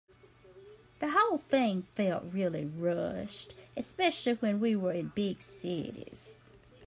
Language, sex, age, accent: English, female, 30-39, United States English